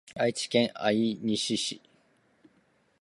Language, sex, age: Japanese, male, 19-29